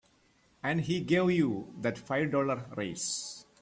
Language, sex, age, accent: English, male, 50-59, India and South Asia (India, Pakistan, Sri Lanka)